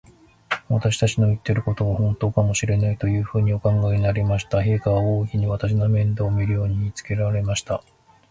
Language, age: Japanese, 50-59